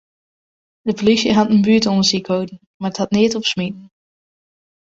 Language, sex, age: Western Frisian, female, under 19